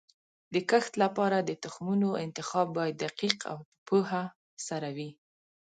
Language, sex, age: Pashto, female, 19-29